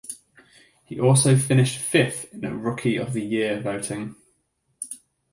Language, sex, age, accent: English, male, 19-29, England English